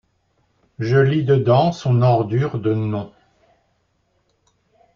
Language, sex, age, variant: French, male, 60-69, Français de métropole